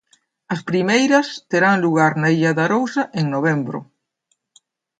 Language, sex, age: Galician, female, 60-69